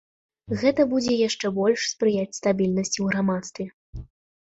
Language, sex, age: Belarusian, female, 19-29